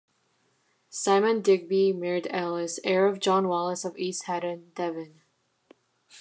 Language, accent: English, United States English